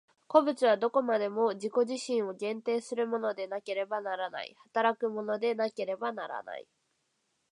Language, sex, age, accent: Japanese, female, 19-29, 標準語